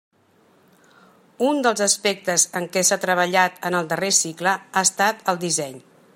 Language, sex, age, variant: Catalan, female, 60-69, Central